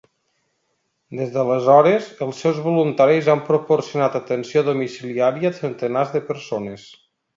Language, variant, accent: Catalan, Nord-Occidental, nord-occidental